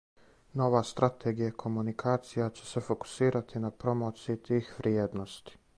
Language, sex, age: Serbian, male, 19-29